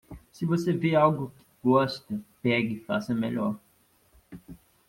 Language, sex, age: Portuguese, male, 19-29